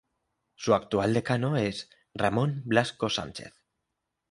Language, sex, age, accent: Spanish, male, 19-29, España: Norte peninsular (Asturias, Castilla y León, Cantabria, País Vasco, Navarra, Aragón, La Rioja, Guadalajara, Cuenca)